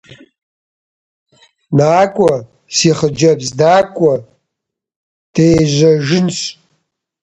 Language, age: Kabardian, 40-49